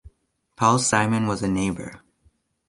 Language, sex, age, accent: English, male, 19-29, United States English